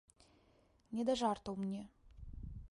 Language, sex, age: Belarusian, female, under 19